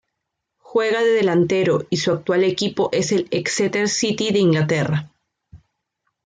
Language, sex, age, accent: Spanish, female, 19-29, Andino-Pacífico: Colombia, Perú, Ecuador, oeste de Bolivia y Venezuela andina